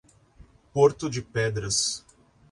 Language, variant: Portuguese, Portuguese (Brasil)